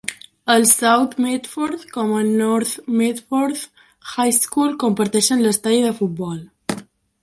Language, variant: Catalan, Balear